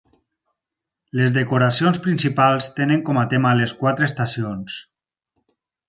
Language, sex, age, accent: Catalan, male, 30-39, valencià